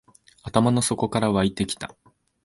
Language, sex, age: Japanese, male, 19-29